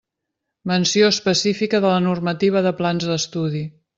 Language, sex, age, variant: Catalan, female, 50-59, Central